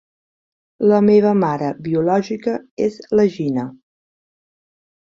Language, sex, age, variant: Catalan, female, 40-49, Central